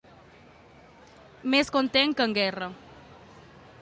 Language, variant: Catalan, Septentrional